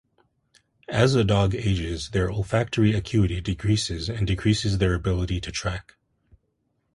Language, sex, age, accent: English, male, 40-49, United States English